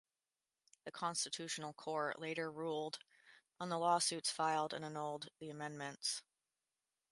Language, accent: English, United States English